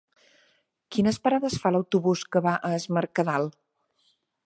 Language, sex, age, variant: Catalan, female, 50-59, Central